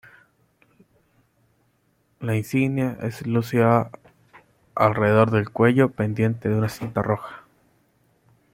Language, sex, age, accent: Spanish, male, 19-29, Chileno: Chile, Cuyo